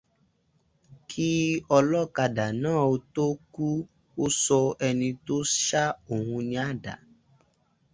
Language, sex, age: Yoruba, male, 19-29